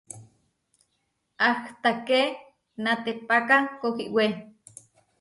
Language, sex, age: Huarijio, female, 30-39